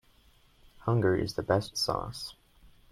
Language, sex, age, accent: English, male, 19-29, United States English